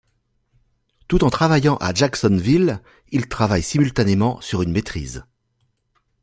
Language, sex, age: French, male, 40-49